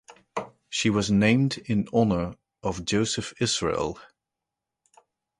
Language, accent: English, England English